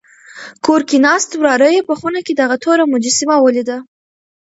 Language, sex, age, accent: Pashto, female, under 19, کندهاری لهجه